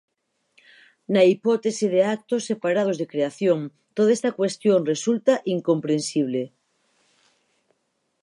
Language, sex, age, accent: Galician, female, 30-39, Normativo (estándar)